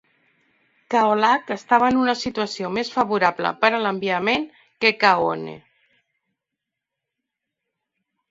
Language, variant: Catalan, Central